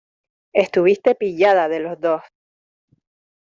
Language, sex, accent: Spanish, female, España: Islas Canarias